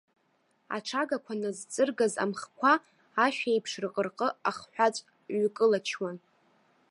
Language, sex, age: Abkhazian, female, under 19